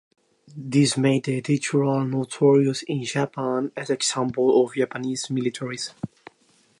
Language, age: English, under 19